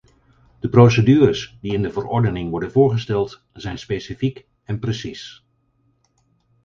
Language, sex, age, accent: Dutch, male, 50-59, Nederlands Nederlands